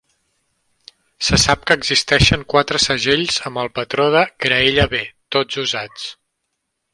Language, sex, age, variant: Catalan, male, 30-39, Central